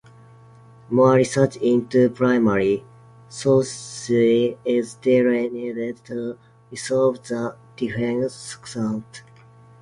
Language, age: English, 19-29